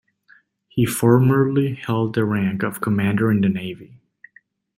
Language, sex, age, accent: English, male, 19-29, United States English